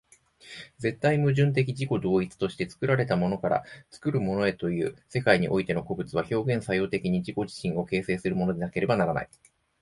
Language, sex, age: Japanese, male, 40-49